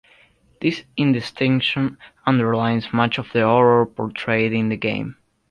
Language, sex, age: English, male, under 19